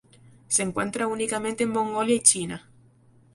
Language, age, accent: Spanish, 19-29, España: Islas Canarias